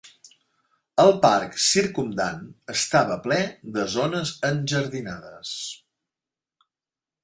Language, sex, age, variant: Catalan, male, 40-49, Central